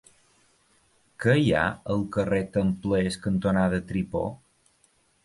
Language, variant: Catalan, Balear